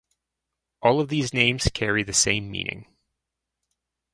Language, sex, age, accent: English, male, 30-39, United States English